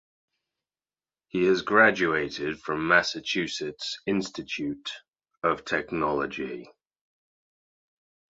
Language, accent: English, England English